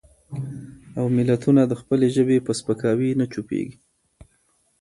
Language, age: Pashto, 30-39